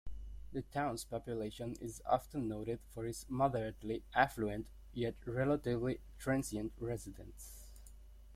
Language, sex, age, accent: English, male, 19-29, United States English